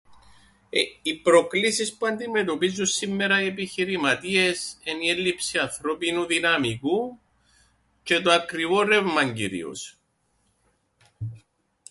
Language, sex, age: Greek, male, 40-49